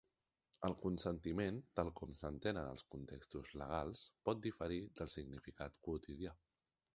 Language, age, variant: Catalan, 19-29, Central